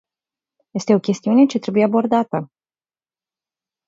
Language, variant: Romanian, Romanian-Romania